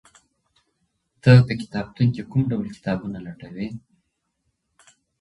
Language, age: Pashto, 30-39